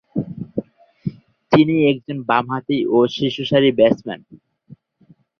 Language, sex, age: Bengali, male, 19-29